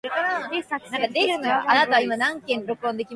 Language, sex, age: English, female, 19-29